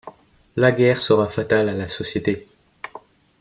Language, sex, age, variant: French, male, under 19, Français de métropole